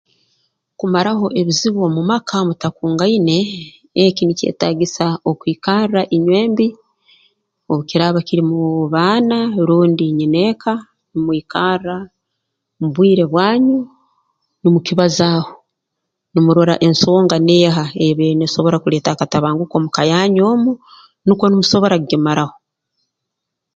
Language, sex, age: Tooro, female, 50-59